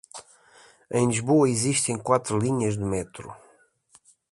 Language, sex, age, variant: Portuguese, male, 50-59, Portuguese (Portugal)